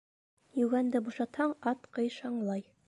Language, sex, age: Bashkir, female, 19-29